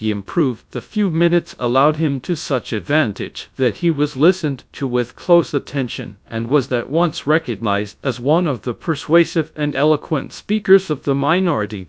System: TTS, GradTTS